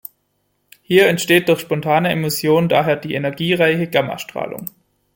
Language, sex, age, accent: German, male, 19-29, Deutschland Deutsch